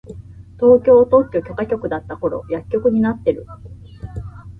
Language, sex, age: Japanese, female, 19-29